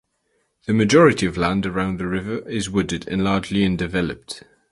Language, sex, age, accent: English, male, under 19, England English